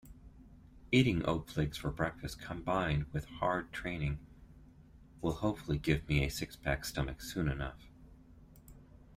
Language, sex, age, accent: English, male, 40-49, United States English